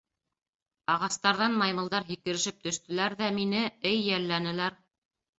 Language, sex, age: Bashkir, female, 40-49